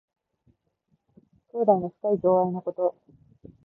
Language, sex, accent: Japanese, female, 標準語